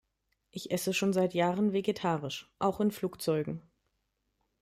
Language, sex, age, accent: German, female, 30-39, Deutschland Deutsch